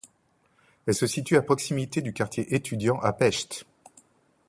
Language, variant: French, Français de métropole